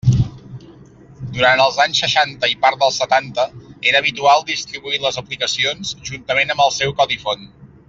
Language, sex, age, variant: Catalan, male, 30-39, Central